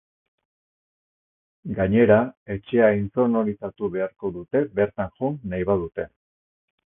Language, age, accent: Basque, 60-69, Erdialdekoa edo Nafarra (Gipuzkoa, Nafarroa)